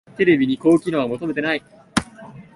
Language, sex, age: Japanese, male, 19-29